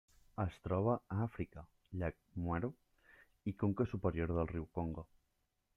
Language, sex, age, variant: Catalan, male, 19-29, Central